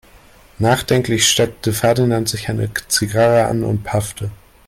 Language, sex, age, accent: German, male, under 19, Deutschland Deutsch